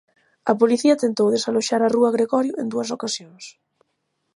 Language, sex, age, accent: Galician, female, 30-39, Central (gheada); Normativo (estándar)